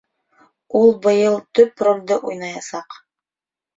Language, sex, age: Bashkir, female, 30-39